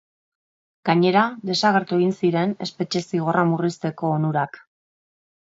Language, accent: Basque, Mendebalekoa (Araba, Bizkaia, Gipuzkoako mendebaleko herri batzuk)